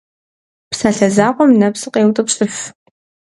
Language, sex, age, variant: Kabardian, female, under 19, Адыгэбзэ (Къэбэрдей, Кирил, псоми зэдай)